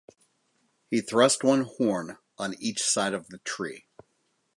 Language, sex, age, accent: English, male, 50-59, United States English